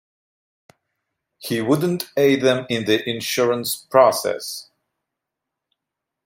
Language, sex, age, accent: English, male, 30-39, United States English